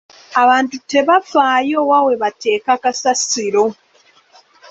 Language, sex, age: Ganda, female, 19-29